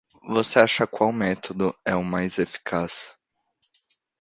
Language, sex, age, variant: Portuguese, male, 19-29, Portuguese (Brasil)